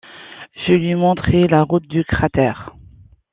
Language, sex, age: French, female, 40-49